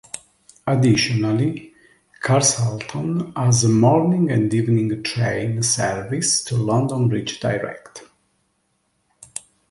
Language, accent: English, England English